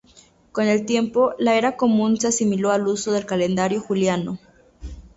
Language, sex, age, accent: Spanish, female, 19-29, México